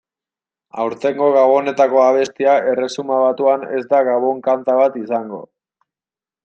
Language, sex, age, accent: Basque, male, 19-29, Mendebalekoa (Araba, Bizkaia, Gipuzkoako mendebaleko herri batzuk)